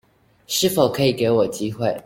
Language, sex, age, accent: Chinese, female, 19-29, 出生地：宜蘭縣